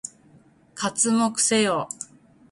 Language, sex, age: Japanese, female, 40-49